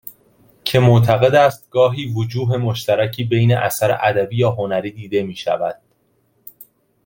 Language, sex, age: Persian, male, 19-29